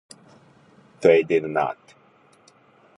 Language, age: English, 50-59